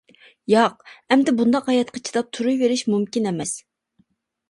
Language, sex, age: Uyghur, female, 19-29